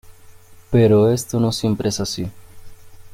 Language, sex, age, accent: Spanish, male, under 19, Caribe: Cuba, Venezuela, Puerto Rico, República Dominicana, Panamá, Colombia caribeña, México caribeño, Costa del golfo de México